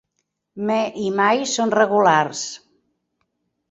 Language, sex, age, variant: Catalan, female, 70-79, Central